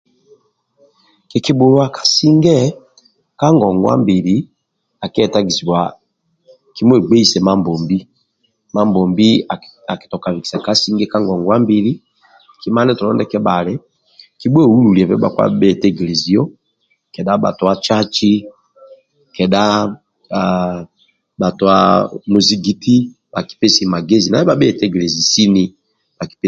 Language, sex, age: Amba (Uganda), male, 50-59